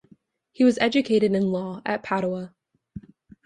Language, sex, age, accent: English, female, under 19, United States English